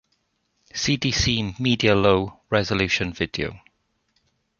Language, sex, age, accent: English, male, 40-49, Welsh English